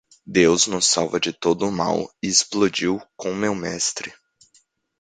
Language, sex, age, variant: Portuguese, male, 19-29, Portuguese (Brasil)